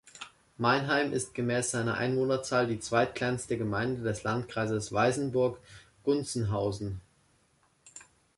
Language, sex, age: German, male, under 19